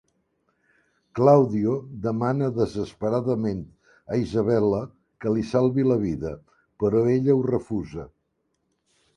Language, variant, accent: Catalan, Central, balear